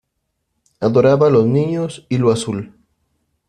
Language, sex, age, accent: Spanish, male, 30-39, México